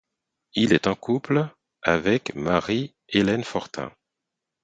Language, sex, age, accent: French, male, 30-39, Français d’Haïti